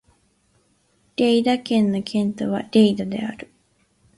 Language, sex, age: Japanese, female, 19-29